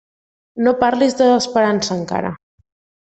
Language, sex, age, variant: Catalan, female, 19-29, Septentrional